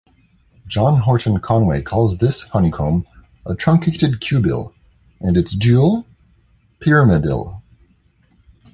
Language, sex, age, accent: English, male, 30-39, United States English